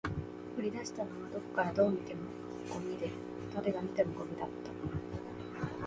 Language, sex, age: Japanese, female, 19-29